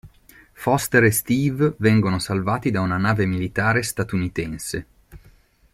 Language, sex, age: Italian, male, 30-39